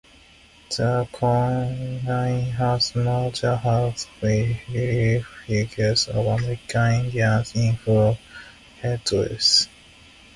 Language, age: English, 19-29